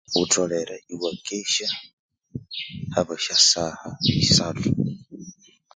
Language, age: Konzo, 30-39